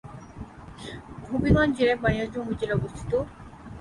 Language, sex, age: Bengali, female, 19-29